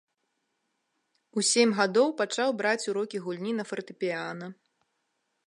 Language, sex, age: Belarusian, female, 19-29